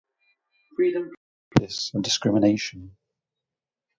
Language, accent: English, Welsh English